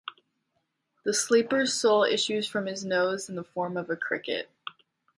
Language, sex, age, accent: English, male, 19-29, United States English